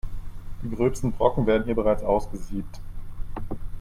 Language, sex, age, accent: German, male, 19-29, Deutschland Deutsch